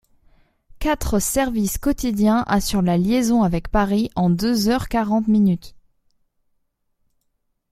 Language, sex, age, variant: French, female, 19-29, Français de métropole